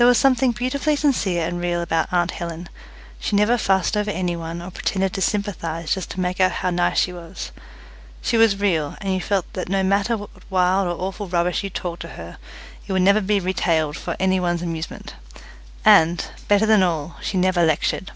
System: none